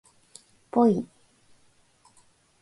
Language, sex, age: Japanese, female, 30-39